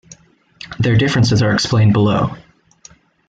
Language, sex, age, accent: English, male, 19-29, United States English